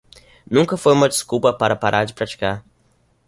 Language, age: Portuguese, under 19